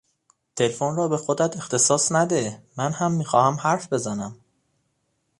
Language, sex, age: Persian, male, 19-29